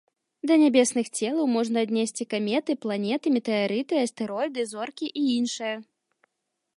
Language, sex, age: Belarusian, female, 19-29